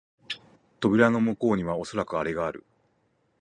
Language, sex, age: Japanese, male, 40-49